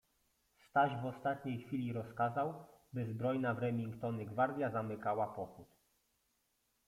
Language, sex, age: Polish, male, 30-39